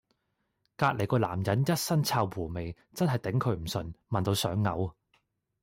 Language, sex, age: Cantonese, male, 19-29